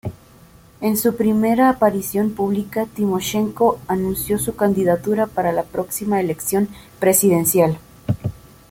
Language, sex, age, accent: Spanish, female, 30-39, México